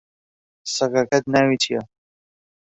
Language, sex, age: Central Kurdish, male, 30-39